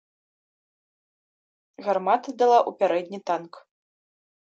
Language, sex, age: Belarusian, female, 19-29